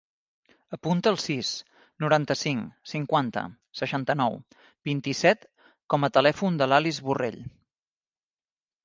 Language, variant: Catalan, Central